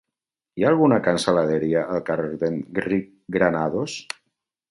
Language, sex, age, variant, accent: Catalan, male, 50-59, Valencià meridional, valencià